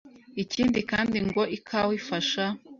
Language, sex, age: Kinyarwanda, female, 19-29